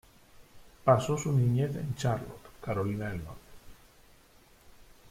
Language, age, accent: Spanish, 40-49, España: Centro-Sur peninsular (Madrid, Toledo, Castilla-La Mancha)